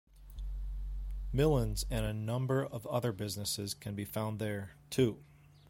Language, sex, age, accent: English, male, 30-39, United States English